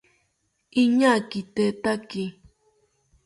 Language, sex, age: South Ucayali Ashéninka, female, under 19